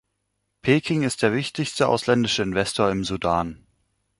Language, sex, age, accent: German, male, 19-29, Deutschland Deutsch